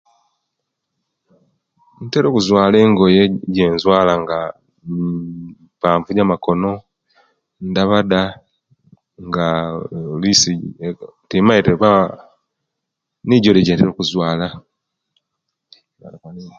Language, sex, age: Kenyi, male, 50-59